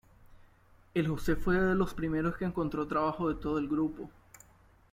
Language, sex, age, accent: Spanish, male, 19-29, América central